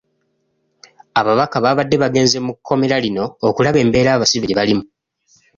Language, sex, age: Ganda, male, 19-29